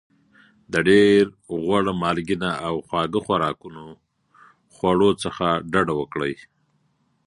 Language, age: Pashto, 40-49